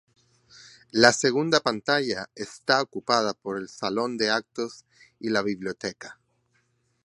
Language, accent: Spanish, España: Islas Canarias